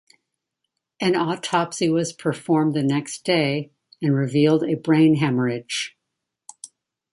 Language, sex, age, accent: English, female, 60-69, United States English